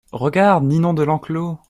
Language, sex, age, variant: French, male, 19-29, Français de métropole